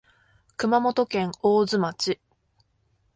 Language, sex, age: Japanese, female, 19-29